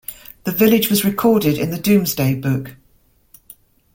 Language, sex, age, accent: English, female, 50-59, England English